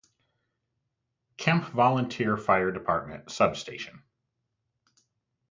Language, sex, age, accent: English, male, 30-39, United States English